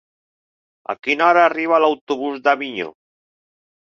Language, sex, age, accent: Catalan, male, 50-59, valencià